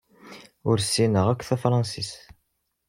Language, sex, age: Kabyle, male, under 19